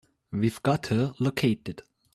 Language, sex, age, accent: English, male, 19-29, United States English